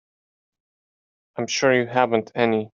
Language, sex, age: English, male, 19-29